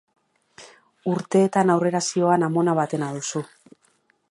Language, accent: Basque, Mendebalekoa (Araba, Bizkaia, Gipuzkoako mendebaleko herri batzuk)